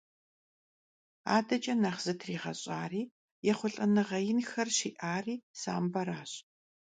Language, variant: Kabardian, Адыгэбзэ (Къэбэрдей, Кирил, псоми зэдай)